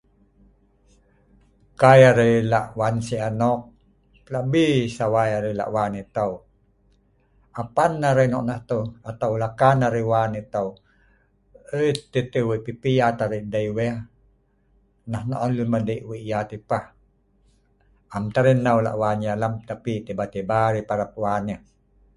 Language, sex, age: Sa'ban, male, 50-59